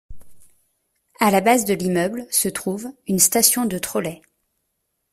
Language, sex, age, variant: French, female, 30-39, Français de métropole